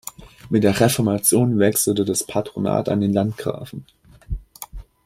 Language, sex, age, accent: German, male, under 19, Deutschland Deutsch